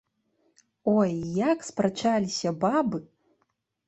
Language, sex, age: Belarusian, female, 19-29